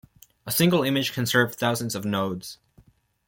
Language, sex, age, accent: English, male, under 19, United States English